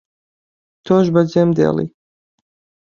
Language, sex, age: Central Kurdish, male, 19-29